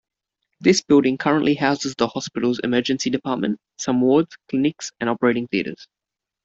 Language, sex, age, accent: English, male, 19-29, Australian English